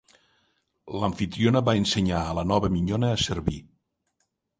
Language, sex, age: Catalan, male, 60-69